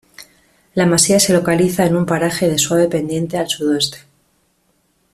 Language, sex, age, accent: Spanish, female, 30-39, España: Norte peninsular (Asturias, Castilla y León, Cantabria, País Vasco, Navarra, Aragón, La Rioja, Guadalajara, Cuenca)